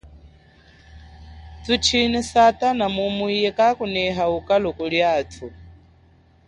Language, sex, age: Chokwe, female, 19-29